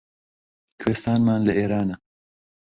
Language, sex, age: Central Kurdish, male, 19-29